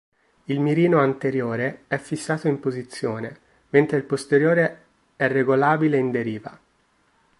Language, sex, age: Italian, male, 19-29